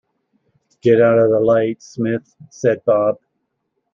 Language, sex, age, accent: English, male, 50-59, United States English